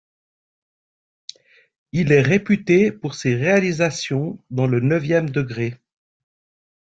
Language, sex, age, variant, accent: French, male, 40-49, Français d'Europe, Français de Suisse